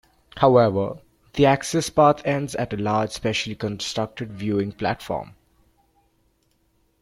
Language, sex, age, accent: English, male, 19-29, India and South Asia (India, Pakistan, Sri Lanka)